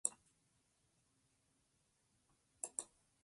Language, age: Pashto, 30-39